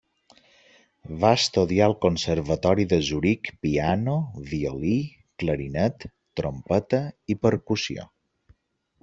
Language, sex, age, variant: Catalan, male, 40-49, Balear